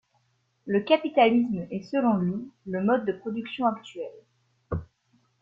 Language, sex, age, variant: French, female, 19-29, Français de métropole